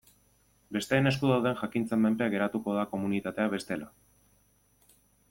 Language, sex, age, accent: Basque, male, 19-29, Erdialdekoa edo Nafarra (Gipuzkoa, Nafarroa)